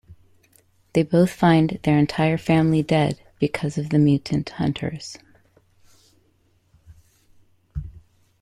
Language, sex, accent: English, female, United States English